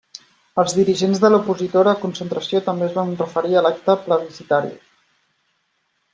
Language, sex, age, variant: Catalan, male, 30-39, Central